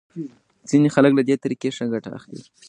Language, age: Pashto, 19-29